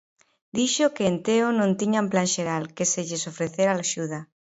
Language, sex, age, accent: Galician, female, 40-49, Central (gheada)